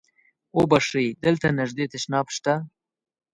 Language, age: Pashto, 19-29